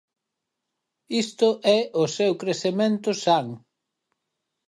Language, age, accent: Galician, 40-49, Atlántico (seseo e gheada)